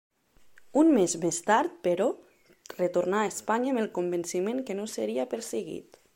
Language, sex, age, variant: Catalan, female, 19-29, Nord-Occidental